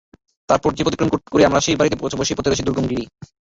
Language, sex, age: Bengali, male, under 19